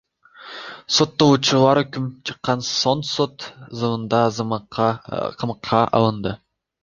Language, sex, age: Kyrgyz, male, under 19